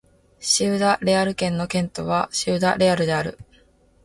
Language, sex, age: Japanese, female, 19-29